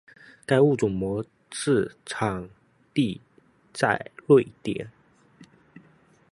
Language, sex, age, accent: Chinese, male, 19-29, 出生地：福建省